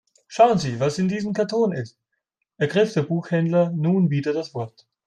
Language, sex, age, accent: German, male, 19-29, Österreichisches Deutsch